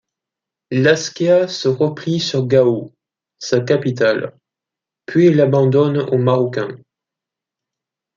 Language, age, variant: French, 19-29, Français de métropole